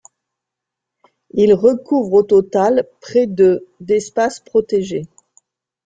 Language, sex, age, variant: French, female, 40-49, Français de métropole